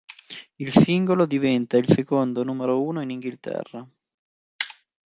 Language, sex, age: Italian, male, 30-39